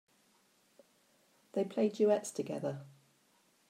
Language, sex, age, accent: English, female, 60-69, England English